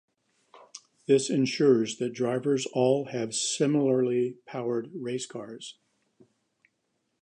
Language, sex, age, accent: English, male, 60-69, United States English